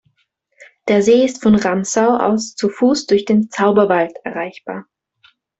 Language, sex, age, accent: German, female, 19-29, Österreichisches Deutsch